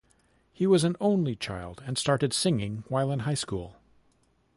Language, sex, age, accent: English, male, 50-59, Canadian English